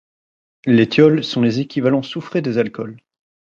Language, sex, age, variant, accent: French, male, 30-39, Français d'Europe, Français de Belgique